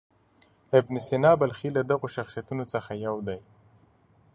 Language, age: Pashto, 30-39